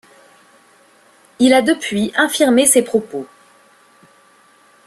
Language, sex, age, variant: French, female, 19-29, Français de métropole